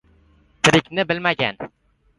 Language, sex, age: Uzbek, male, under 19